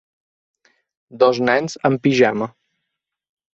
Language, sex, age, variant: Catalan, male, 30-39, Balear